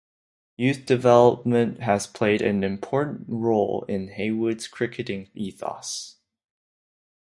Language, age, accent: English, under 19, Canadian English